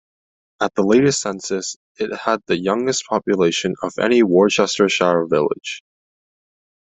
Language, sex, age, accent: English, male, under 19, United States English